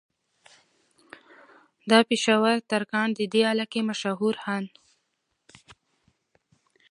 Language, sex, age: Pashto, female, 19-29